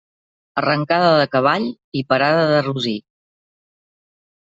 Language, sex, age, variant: Catalan, female, 50-59, Central